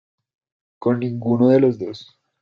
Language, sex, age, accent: Spanish, male, under 19, Andino-Pacífico: Colombia, Perú, Ecuador, oeste de Bolivia y Venezuela andina